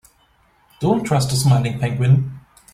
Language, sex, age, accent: English, male, 40-49, United States English